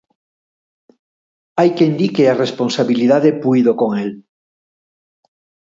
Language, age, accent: Galician, 60-69, Atlántico (seseo e gheada)